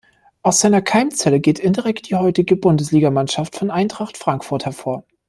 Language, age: German, 30-39